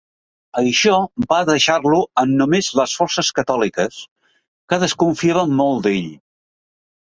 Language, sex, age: Catalan, male, 70-79